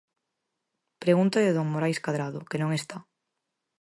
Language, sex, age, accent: Galician, female, 19-29, Central (gheada)